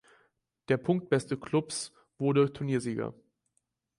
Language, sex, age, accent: German, male, 19-29, Deutschland Deutsch